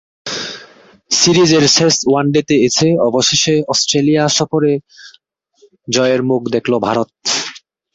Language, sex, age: Bengali, male, 19-29